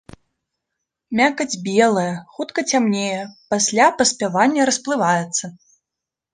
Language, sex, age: Belarusian, female, 19-29